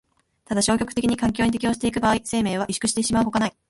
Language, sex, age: Japanese, female, 19-29